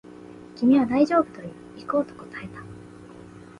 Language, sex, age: Japanese, female, 19-29